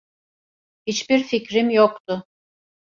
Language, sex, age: Turkish, female, 50-59